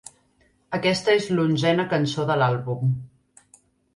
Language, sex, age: Catalan, female, 30-39